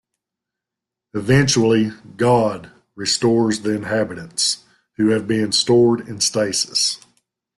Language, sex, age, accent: English, male, 40-49, United States English